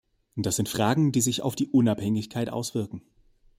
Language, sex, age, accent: German, male, 19-29, Deutschland Deutsch